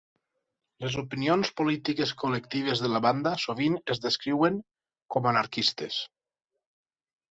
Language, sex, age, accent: Catalan, male, 30-39, valencià